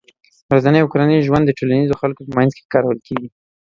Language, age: Pashto, 19-29